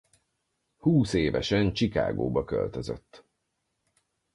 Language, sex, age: Hungarian, male, 40-49